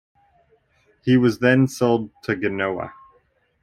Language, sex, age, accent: English, male, 30-39, United States English